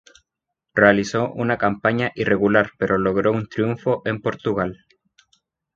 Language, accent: Spanish, Chileno: Chile, Cuyo